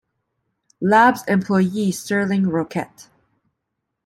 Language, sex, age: English, female, 30-39